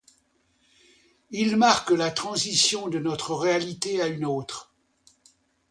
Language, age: French, 70-79